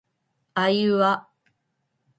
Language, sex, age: Japanese, female, 19-29